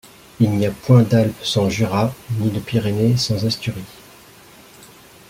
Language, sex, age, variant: French, male, 40-49, Français de métropole